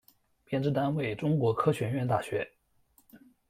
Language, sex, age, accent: Chinese, male, 19-29, 出生地：江苏省